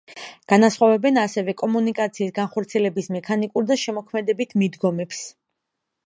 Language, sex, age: Georgian, female, 19-29